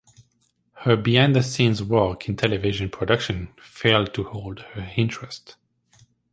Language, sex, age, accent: English, male, 19-29, Canadian English